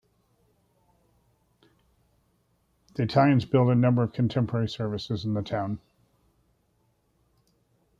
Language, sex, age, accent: English, male, 40-49, United States English